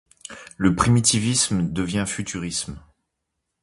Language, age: French, 19-29